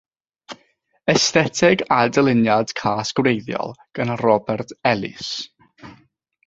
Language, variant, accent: Welsh, South-Eastern Welsh, Y Deyrnas Unedig Cymraeg